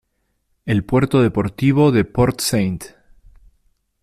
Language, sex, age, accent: Spanish, male, 30-39, Rioplatense: Argentina, Uruguay, este de Bolivia, Paraguay